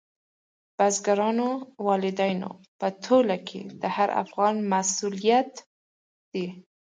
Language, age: Pashto, 19-29